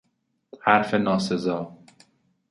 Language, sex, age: Persian, male, 19-29